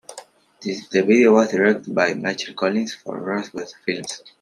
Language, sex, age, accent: English, male, under 19, United States English